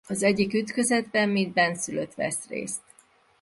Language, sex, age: Hungarian, female, 50-59